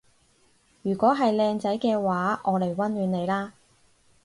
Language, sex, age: Cantonese, female, 19-29